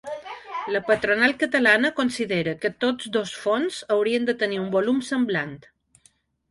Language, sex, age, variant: Catalan, female, 40-49, Balear